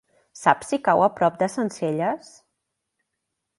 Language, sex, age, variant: Catalan, female, 19-29, Central